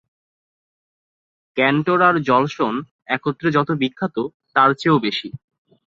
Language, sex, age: Bengali, male, 19-29